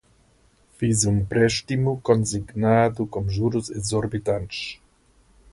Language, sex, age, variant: Portuguese, male, 40-49, Portuguese (Portugal)